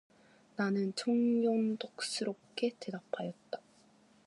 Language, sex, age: Korean, female, 19-29